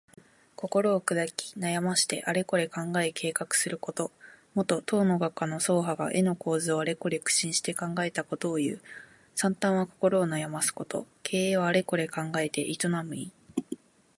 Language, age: Japanese, 19-29